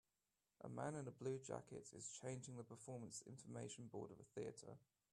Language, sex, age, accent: English, male, 19-29, England English